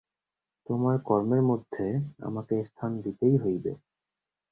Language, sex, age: Bengali, male, 19-29